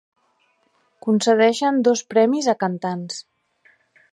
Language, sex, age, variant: Catalan, female, 50-59, Central